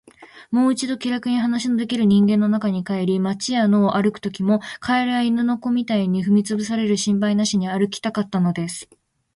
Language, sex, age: Japanese, female, 19-29